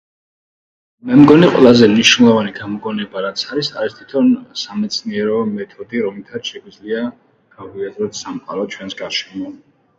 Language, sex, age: Georgian, male, 30-39